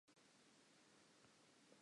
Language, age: Southern Sotho, 19-29